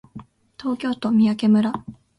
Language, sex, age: Japanese, female, 19-29